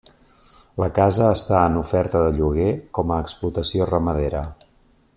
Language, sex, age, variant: Catalan, male, 40-49, Central